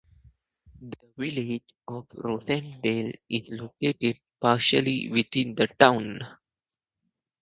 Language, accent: English, West Indies and Bermuda (Bahamas, Bermuda, Jamaica, Trinidad)